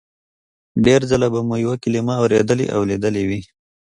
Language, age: Pashto, 30-39